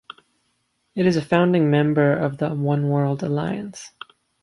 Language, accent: English, United States English